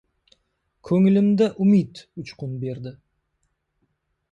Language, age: Uzbek, 19-29